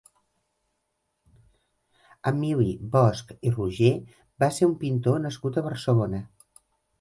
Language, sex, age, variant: Catalan, female, 50-59, Central